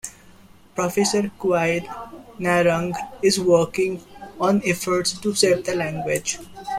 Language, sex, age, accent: English, male, 19-29, India and South Asia (India, Pakistan, Sri Lanka)